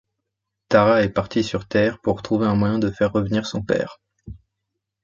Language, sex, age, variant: French, male, 19-29, Français de métropole